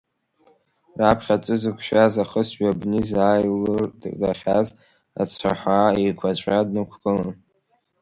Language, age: Abkhazian, under 19